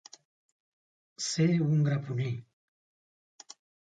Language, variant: Catalan, Central